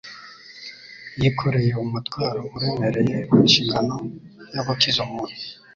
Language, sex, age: Kinyarwanda, male, 19-29